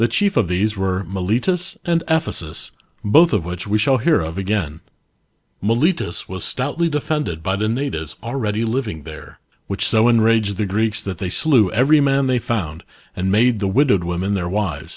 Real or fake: real